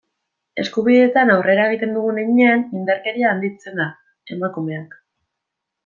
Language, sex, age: Basque, female, 19-29